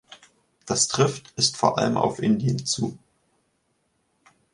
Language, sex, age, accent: German, male, 19-29, Deutschland Deutsch